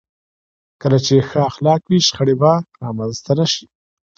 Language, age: Pashto, 19-29